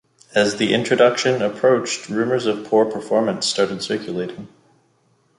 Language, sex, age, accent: English, male, 30-39, Canadian English